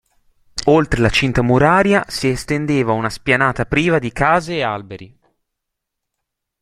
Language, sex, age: Italian, male, under 19